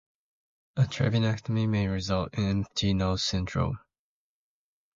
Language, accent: English, United States English